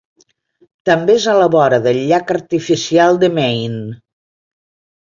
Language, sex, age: Catalan, female, 60-69